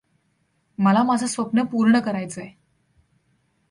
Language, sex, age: Marathi, female, under 19